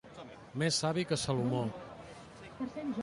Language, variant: Catalan, Central